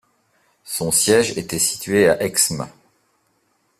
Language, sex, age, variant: French, male, 40-49, Français de métropole